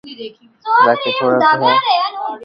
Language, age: Loarki, 30-39